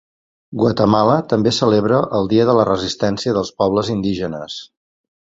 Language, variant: Catalan, Central